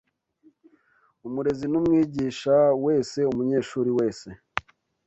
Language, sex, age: Kinyarwanda, male, 19-29